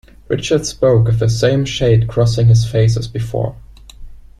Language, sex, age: English, male, 19-29